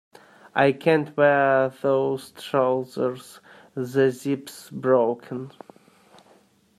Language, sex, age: English, male, 19-29